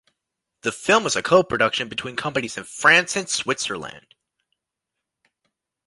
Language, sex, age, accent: English, male, 19-29, United States English